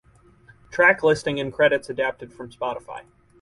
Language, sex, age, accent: English, male, 30-39, United States English